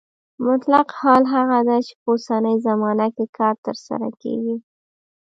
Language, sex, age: Pashto, female, 19-29